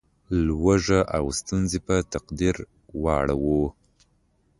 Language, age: Pashto, 19-29